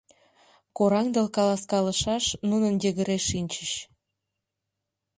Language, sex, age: Mari, female, 19-29